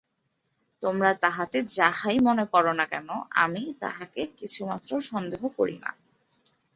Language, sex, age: Bengali, female, 19-29